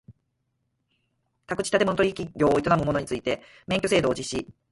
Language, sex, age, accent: Japanese, female, 40-49, 関西弁